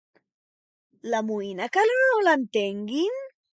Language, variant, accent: Catalan, Central, central; septentrional